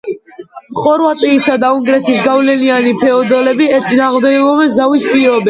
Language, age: Georgian, under 19